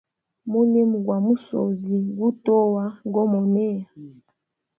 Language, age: Hemba, 30-39